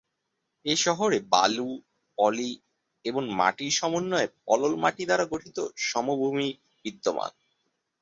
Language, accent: Bengali, Bengali